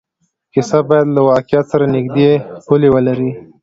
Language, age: Pashto, 19-29